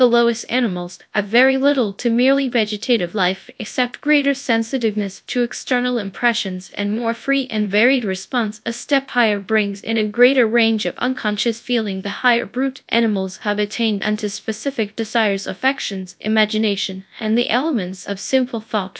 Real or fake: fake